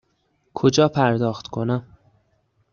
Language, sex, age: Persian, male, 19-29